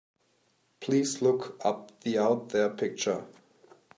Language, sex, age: English, male, 30-39